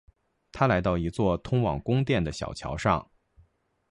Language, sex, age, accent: Chinese, male, 40-49, 出生地：北京市